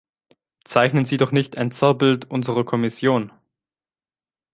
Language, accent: German, Deutschland Deutsch